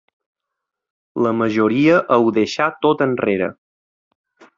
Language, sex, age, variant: Catalan, male, 30-39, Balear